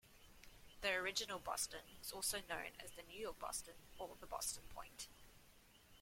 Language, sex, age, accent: English, female, 19-29, Southern African (South Africa, Zimbabwe, Namibia)